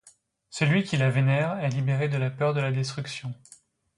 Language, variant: French, Français de métropole